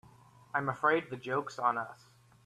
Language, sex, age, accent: English, male, 19-29, United States English